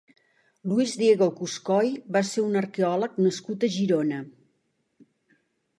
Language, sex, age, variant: Catalan, female, 60-69, Central